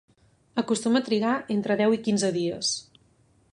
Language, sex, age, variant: Catalan, female, 19-29, Central